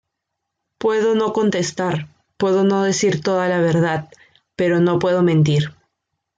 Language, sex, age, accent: Spanish, female, 19-29, Andino-Pacífico: Colombia, Perú, Ecuador, oeste de Bolivia y Venezuela andina